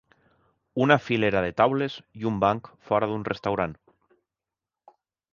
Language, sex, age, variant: Catalan, male, 30-39, Central